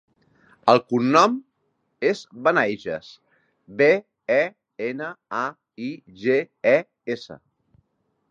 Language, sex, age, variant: Catalan, male, 40-49, Central